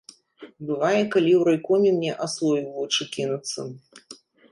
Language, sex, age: Belarusian, female, 30-39